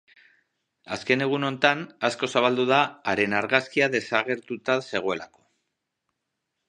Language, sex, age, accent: Basque, male, 40-49, Mendebalekoa (Araba, Bizkaia, Gipuzkoako mendebaleko herri batzuk)